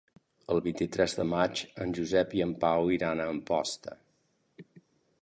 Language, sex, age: Catalan, male, 60-69